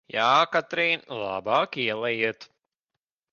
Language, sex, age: Latvian, male, 30-39